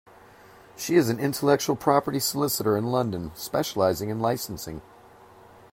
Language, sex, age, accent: English, male, 40-49, United States English